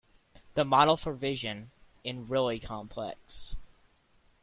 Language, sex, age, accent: English, male, under 19, United States English